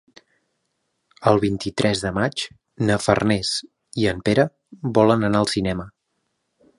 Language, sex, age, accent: Catalan, male, 30-39, central; septentrional